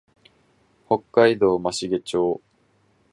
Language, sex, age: Japanese, male, 19-29